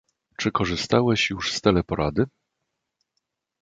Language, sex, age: Polish, male, 50-59